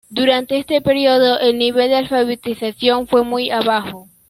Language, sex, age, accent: Spanish, female, under 19, Andino-Pacífico: Colombia, Perú, Ecuador, oeste de Bolivia y Venezuela andina